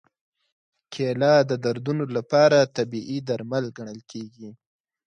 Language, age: Pashto, 19-29